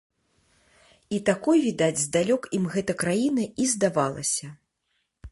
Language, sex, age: Belarusian, female, 40-49